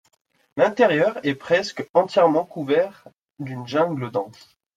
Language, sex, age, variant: French, male, 19-29, Français de métropole